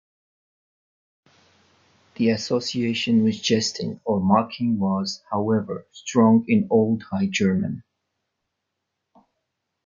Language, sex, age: English, male, 19-29